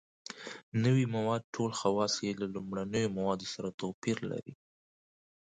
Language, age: Pashto, 19-29